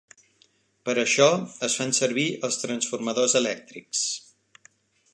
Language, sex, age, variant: Catalan, male, 50-59, Central